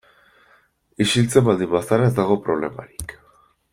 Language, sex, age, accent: Basque, male, 19-29, Erdialdekoa edo Nafarra (Gipuzkoa, Nafarroa)